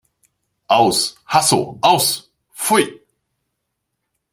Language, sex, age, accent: German, male, 40-49, Deutschland Deutsch